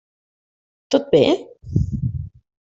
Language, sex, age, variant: Catalan, female, 19-29, Septentrional